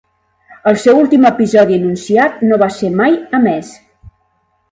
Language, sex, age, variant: Catalan, female, 50-59, Central